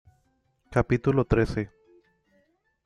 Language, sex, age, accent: Spanish, male, 30-39, México